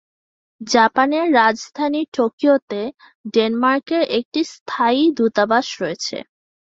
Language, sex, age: Bengali, female, 19-29